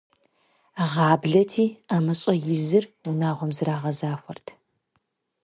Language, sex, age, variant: Kabardian, female, 19-29, Адыгэбзэ (Къэбэрдей, Кирил, псоми зэдай)